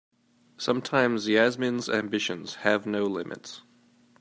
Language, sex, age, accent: English, male, 30-39, United States English